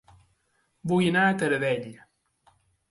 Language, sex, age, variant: Catalan, male, 30-39, Balear